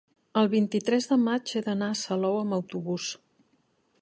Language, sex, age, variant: Catalan, female, 50-59, Central